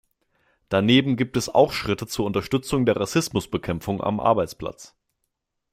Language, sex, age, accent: German, male, 19-29, Deutschland Deutsch